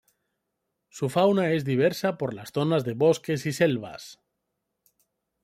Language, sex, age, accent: Spanish, male, 40-49, España: Norte peninsular (Asturias, Castilla y León, Cantabria, País Vasco, Navarra, Aragón, La Rioja, Guadalajara, Cuenca)